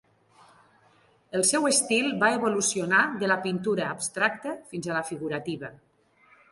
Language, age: Catalan, 19-29